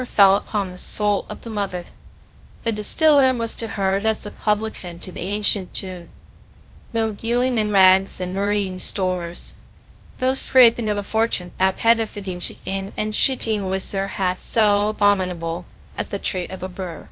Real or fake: fake